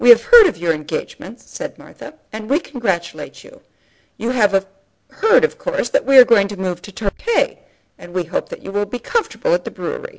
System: none